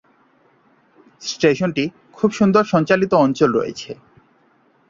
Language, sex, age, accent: Bengali, male, 19-29, প্রমিত